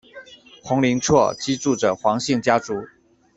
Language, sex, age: Chinese, male, 30-39